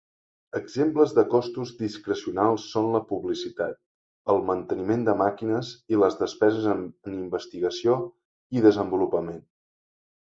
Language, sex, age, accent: Catalan, male, 19-29, Empordanès